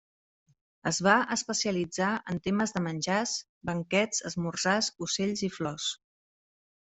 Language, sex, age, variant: Catalan, female, 30-39, Central